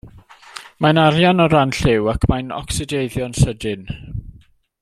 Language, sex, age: Welsh, male, 50-59